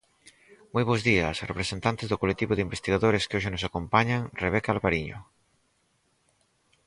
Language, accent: Galician, Normativo (estándar)